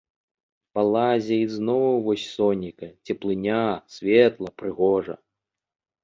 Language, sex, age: Belarusian, male, 30-39